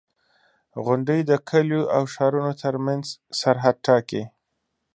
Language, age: Pashto, 19-29